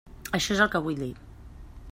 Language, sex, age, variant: Catalan, female, 40-49, Central